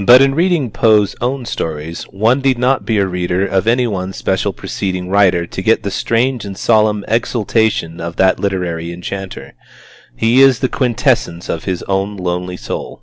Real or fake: real